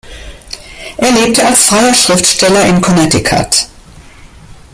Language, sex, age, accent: German, female, 60-69, Deutschland Deutsch